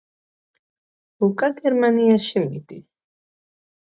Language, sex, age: Georgian, female, 50-59